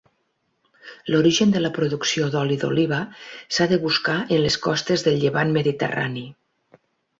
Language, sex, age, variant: Catalan, female, 50-59, Nord-Occidental